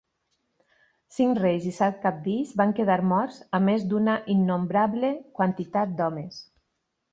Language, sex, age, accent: Catalan, female, 50-59, valencià